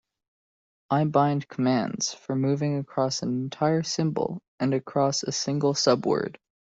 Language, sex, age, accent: English, male, 19-29, Canadian English